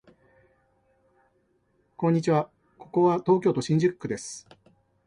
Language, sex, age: Japanese, male, 40-49